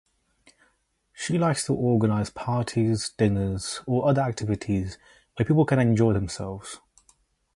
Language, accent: English, England English